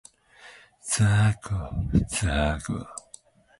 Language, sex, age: Japanese, male, 19-29